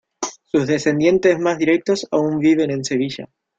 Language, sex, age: Spanish, male, 19-29